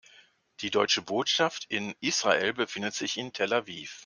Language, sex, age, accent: German, male, 60-69, Deutschland Deutsch